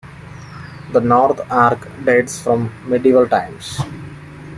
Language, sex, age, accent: English, male, 19-29, India and South Asia (India, Pakistan, Sri Lanka)